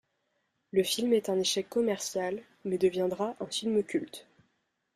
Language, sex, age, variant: French, female, under 19, Français de métropole